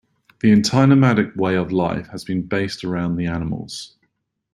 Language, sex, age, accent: English, male, 30-39, England English